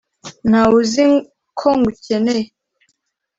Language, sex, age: Kinyarwanda, female, 19-29